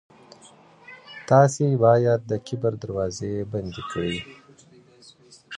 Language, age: Pashto, 30-39